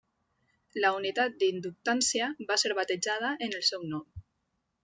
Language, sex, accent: Catalan, female, valencià